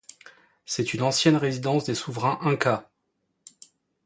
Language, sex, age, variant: French, male, 30-39, Français de métropole